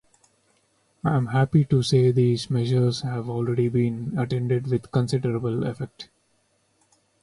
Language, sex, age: English, male, 40-49